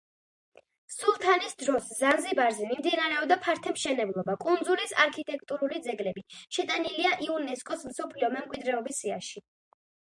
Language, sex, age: Georgian, female, under 19